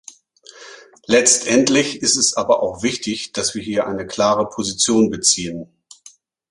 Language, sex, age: German, male, 50-59